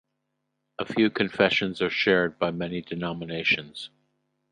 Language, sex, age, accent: English, male, 60-69, United States English